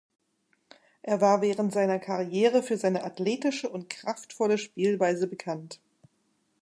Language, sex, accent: German, female, Deutschland Deutsch